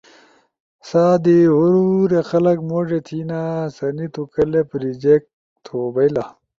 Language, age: Ushojo, 19-29